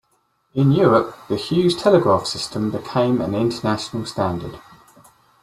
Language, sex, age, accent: English, male, 40-49, England English